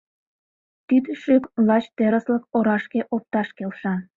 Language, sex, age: Mari, female, 19-29